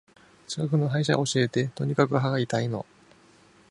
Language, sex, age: Japanese, male, 19-29